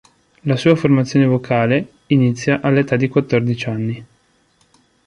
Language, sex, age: Italian, male, 19-29